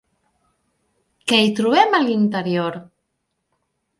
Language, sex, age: Catalan, female, 40-49